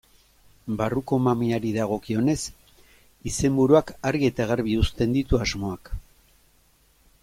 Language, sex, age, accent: Basque, male, 50-59, Erdialdekoa edo Nafarra (Gipuzkoa, Nafarroa)